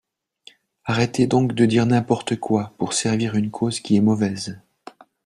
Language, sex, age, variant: French, male, 40-49, Français de métropole